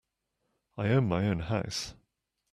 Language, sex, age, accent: English, male, 50-59, England English